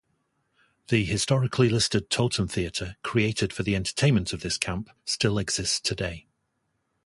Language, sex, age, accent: English, male, 60-69, England English